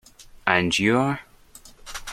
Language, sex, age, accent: English, male, under 19, Scottish English